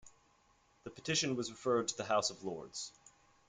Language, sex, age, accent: English, male, 19-29, United States English